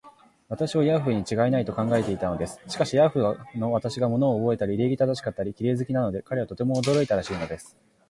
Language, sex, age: Japanese, male, 19-29